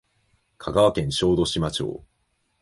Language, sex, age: Japanese, male, 19-29